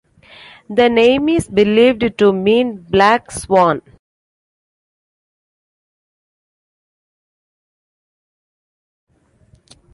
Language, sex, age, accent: English, female, 40-49, India and South Asia (India, Pakistan, Sri Lanka)